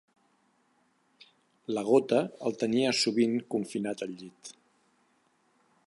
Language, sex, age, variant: Catalan, male, 50-59, Central